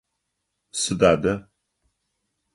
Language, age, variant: Adyghe, 60-69, Адыгабзэ (Кирил, пстэумэ зэдыряе)